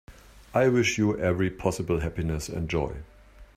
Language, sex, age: English, male, 50-59